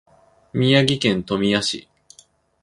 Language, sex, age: Japanese, male, 19-29